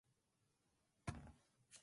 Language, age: English, 19-29